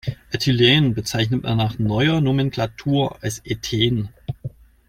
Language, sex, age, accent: German, male, 30-39, Deutschland Deutsch